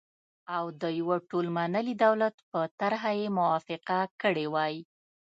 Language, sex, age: Pashto, female, 30-39